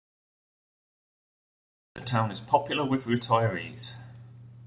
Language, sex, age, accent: English, male, 40-49, England English